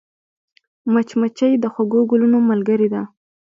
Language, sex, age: Pashto, female, 19-29